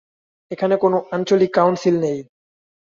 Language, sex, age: Bengali, male, 19-29